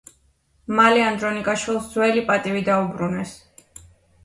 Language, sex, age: Georgian, female, 19-29